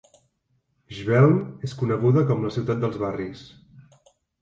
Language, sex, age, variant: Catalan, male, 40-49, Central